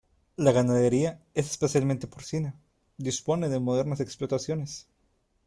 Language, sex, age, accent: Spanish, male, 19-29, México